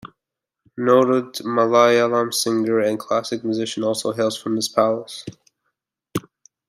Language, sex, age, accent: English, male, 19-29, United States English